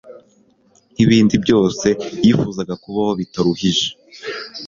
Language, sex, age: Kinyarwanda, male, 19-29